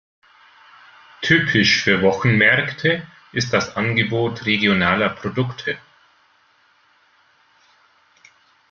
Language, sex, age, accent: German, male, 40-49, Deutschland Deutsch